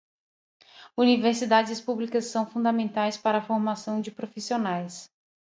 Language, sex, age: Portuguese, female, 30-39